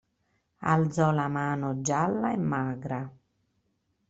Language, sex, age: Italian, female, 40-49